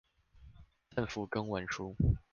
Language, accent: Chinese, 出生地：桃園市